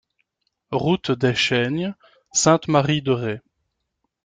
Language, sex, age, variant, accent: French, male, 30-39, Français d'Europe, Français de Belgique